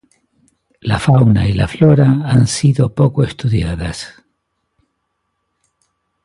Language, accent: Spanish, Rioplatense: Argentina, Uruguay, este de Bolivia, Paraguay